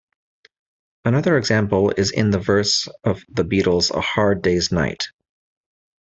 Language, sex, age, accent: English, male, 30-39, United States English